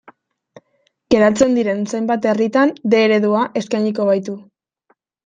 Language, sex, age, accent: Basque, female, 19-29, Mendebalekoa (Araba, Bizkaia, Gipuzkoako mendebaleko herri batzuk)